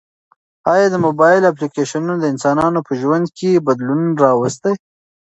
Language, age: Pashto, 19-29